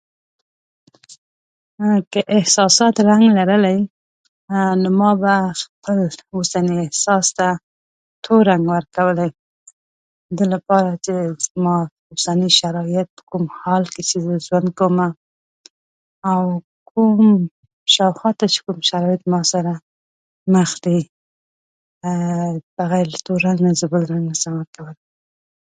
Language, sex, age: Pashto, female, 19-29